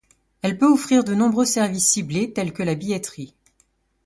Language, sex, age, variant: French, female, 30-39, Français de métropole